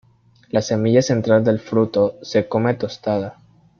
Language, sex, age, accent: Spanish, male, under 19, Andino-Pacífico: Colombia, Perú, Ecuador, oeste de Bolivia y Venezuela andina